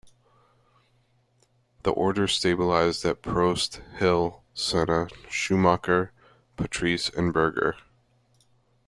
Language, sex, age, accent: English, male, 30-39, United States English